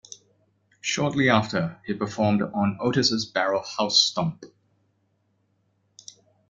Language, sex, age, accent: English, male, 30-39, Malaysian English